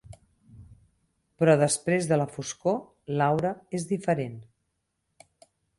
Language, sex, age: Catalan, female, 50-59